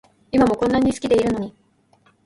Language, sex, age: Japanese, female, 19-29